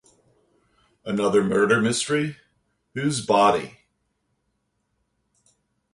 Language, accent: English, United States English